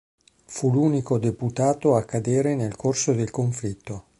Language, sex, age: Italian, male, 50-59